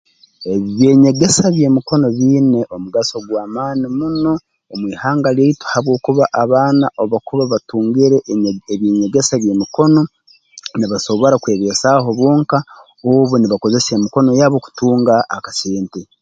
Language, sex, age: Tooro, male, 40-49